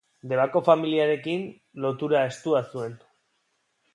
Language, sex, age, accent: Basque, male, 30-39, Erdialdekoa edo Nafarra (Gipuzkoa, Nafarroa)